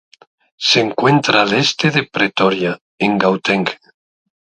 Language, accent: Spanish, España: Centro-Sur peninsular (Madrid, Toledo, Castilla-La Mancha)